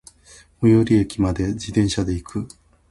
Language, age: Japanese, 60-69